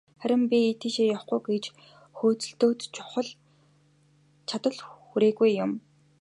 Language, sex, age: Mongolian, female, 19-29